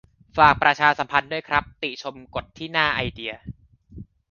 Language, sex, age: Thai, male, 19-29